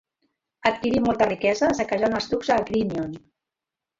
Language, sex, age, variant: Catalan, female, 60-69, Central